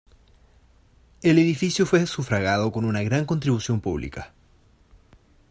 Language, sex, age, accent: Spanish, male, 19-29, Chileno: Chile, Cuyo